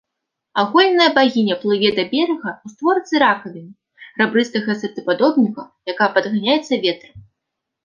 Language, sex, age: Belarusian, female, 19-29